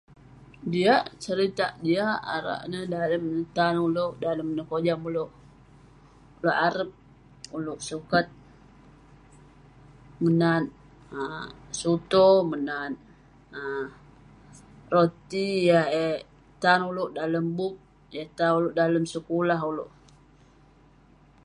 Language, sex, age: Western Penan, female, 19-29